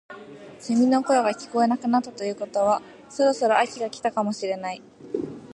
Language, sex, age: Japanese, female, 19-29